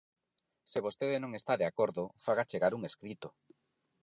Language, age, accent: Galician, 40-49, Normativo (estándar); Neofalante